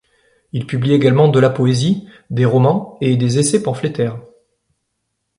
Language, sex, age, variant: French, male, 30-39, Français de métropole